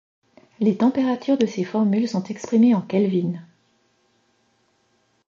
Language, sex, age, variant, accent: French, female, 40-49, Français d'Europe, Français de Suisse